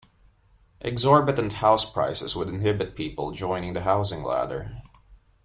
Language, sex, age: English, male, 19-29